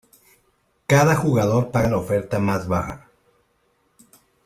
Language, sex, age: Spanish, male, 30-39